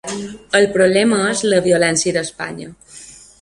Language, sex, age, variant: Catalan, female, 19-29, Balear